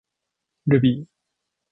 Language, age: Japanese, 19-29